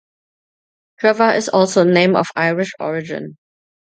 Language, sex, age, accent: English, female, under 19, United States English